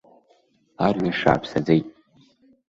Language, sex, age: Abkhazian, male, under 19